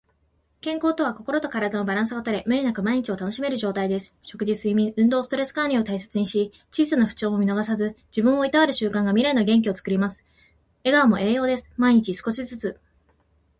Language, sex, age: Japanese, female, 19-29